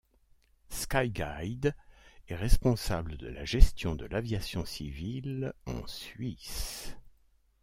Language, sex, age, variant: French, male, 60-69, Français de métropole